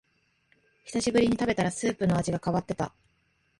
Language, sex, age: Japanese, female, 19-29